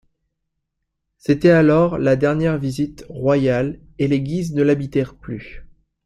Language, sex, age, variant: French, male, 19-29, Français de métropole